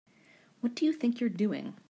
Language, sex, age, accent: English, female, 30-39, United States English